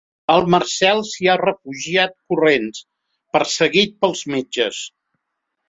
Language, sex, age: Catalan, male, 70-79